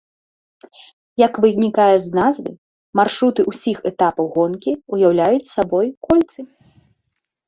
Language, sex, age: Belarusian, female, 19-29